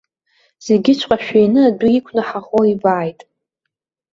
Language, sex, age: Abkhazian, female, 19-29